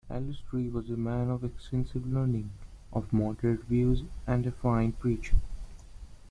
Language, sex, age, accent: English, male, under 19, India and South Asia (India, Pakistan, Sri Lanka)